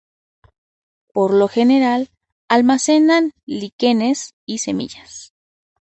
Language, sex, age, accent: Spanish, female, 30-39, México